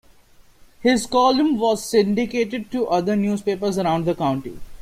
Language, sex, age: English, male, 19-29